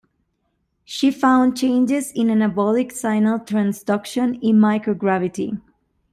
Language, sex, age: English, female, 19-29